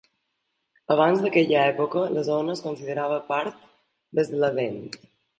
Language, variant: Catalan, Balear